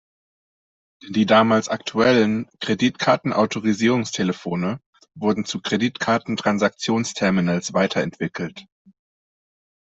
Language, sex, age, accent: German, male, 30-39, Deutschland Deutsch